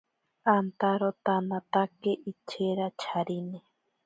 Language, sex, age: Ashéninka Perené, female, 19-29